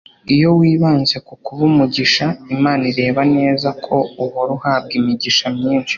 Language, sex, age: Kinyarwanda, male, under 19